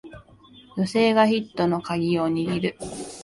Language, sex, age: Japanese, female, 19-29